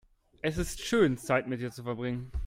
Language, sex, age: German, male, 19-29